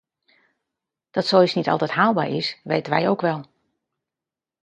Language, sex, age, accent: Dutch, female, 50-59, Nederlands Nederlands